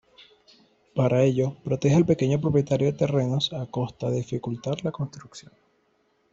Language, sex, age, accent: Spanish, male, 30-39, Caribe: Cuba, Venezuela, Puerto Rico, República Dominicana, Panamá, Colombia caribeña, México caribeño, Costa del golfo de México